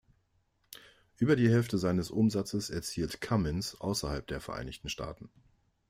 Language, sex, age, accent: German, male, 40-49, Deutschland Deutsch